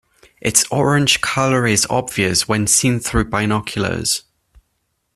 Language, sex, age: English, male, 19-29